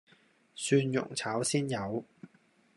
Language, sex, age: Cantonese, male, 19-29